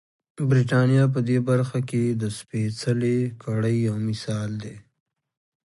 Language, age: Pashto, 30-39